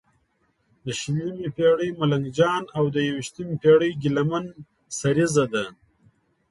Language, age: Pashto, 30-39